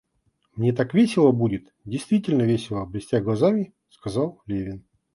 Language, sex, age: Russian, male, 40-49